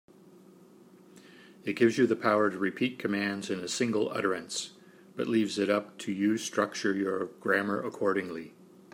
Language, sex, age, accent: English, male, 60-69, Canadian English